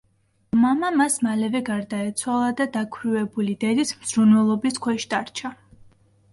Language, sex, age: Georgian, female, 19-29